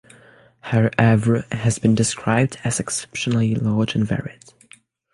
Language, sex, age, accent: English, male, under 19, french accent